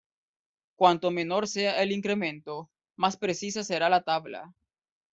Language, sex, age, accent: Spanish, male, 19-29, América central